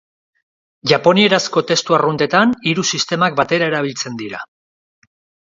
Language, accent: Basque, Erdialdekoa edo Nafarra (Gipuzkoa, Nafarroa)